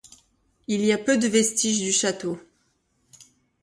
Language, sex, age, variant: French, female, 40-49, Français de métropole